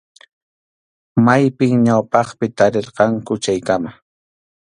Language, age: Arequipa-La Unión Quechua, 30-39